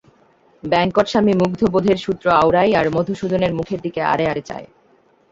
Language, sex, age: Bengali, female, 19-29